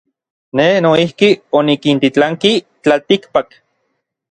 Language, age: Orizaba Nahuatl, 30-39